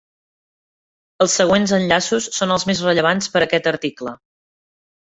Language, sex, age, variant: Catalan, female, 40-49, Septentrional